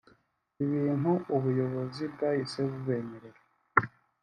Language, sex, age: Kinyarwanda, male, 19-29